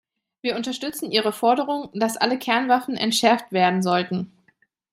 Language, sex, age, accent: German, female, 30-39, Deutschland Deutsch